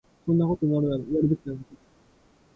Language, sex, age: Japanese, male, 19-29